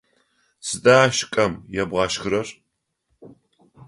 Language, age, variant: Adyghe, 60-69, Адыгабзэ (Кирил, пстэумэ зэдыряе)